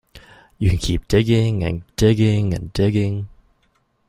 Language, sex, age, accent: English, male, 19-29, Canadian English